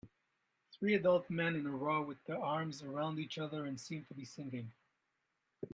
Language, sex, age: English, male, 40-49